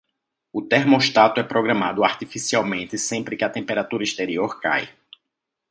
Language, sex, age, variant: Portuguese, male, 30-39, Portuguese (Brasil)